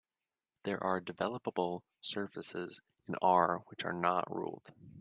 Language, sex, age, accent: English, male, 19-29, United States English